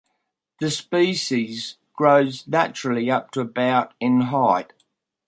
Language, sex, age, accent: English, male, 70-79, Australian English